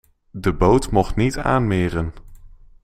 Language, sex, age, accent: Dutch, male, under 19, Nederlands Nederlands